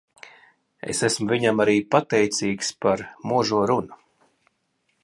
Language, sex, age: Latvian, male, 40-49